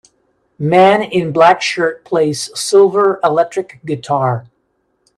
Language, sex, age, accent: English, male, 50-59, United States English